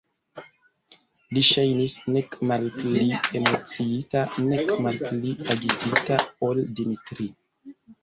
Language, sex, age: Esperanto, male, 19-29